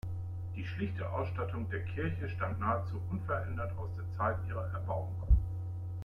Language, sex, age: German, male, 50-59